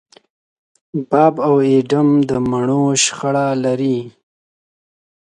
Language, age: Pashto, 19-29